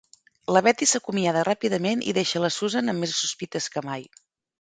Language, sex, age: Catalan, female, 40-49